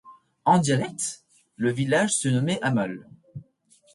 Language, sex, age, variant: French, male, 19-29, Français de métropole